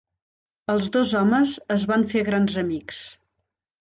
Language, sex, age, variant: Catalan, female, 40-49, Central